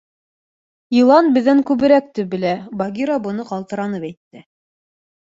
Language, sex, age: Bashkir, female, 19-29